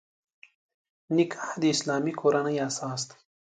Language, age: Pashto, 19-29